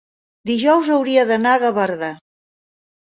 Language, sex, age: Catalan, female, 60-69